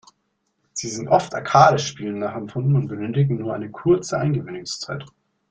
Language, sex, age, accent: German, male, 19-29, Deutschland Deutsch